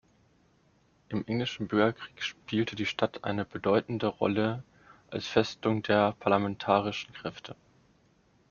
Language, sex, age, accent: German, male, 19-29, Deutschland Deutsch